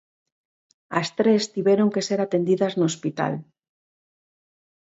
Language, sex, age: Galician, female, 40-49